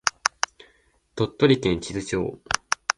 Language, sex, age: Japanese, male, 19-29